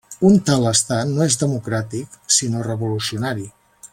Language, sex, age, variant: Catalan, male, 50-59, Septentrional